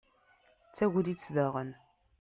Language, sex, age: Kabyle, female, 19-29